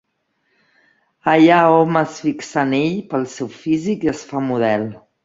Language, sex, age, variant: Catalan, female, 40-49, Central